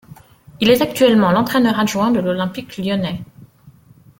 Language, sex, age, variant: French, female, 40-49, Français de métropole